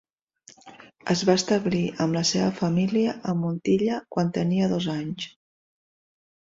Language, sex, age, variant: Catalan, female, 40-49, Central